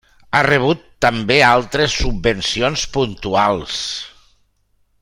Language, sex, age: Catalan, male, 60-69